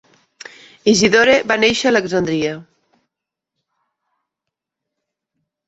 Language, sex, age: Catalan, female, 40-49